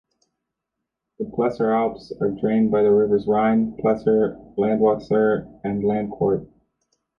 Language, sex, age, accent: English, male, 30-39, United States English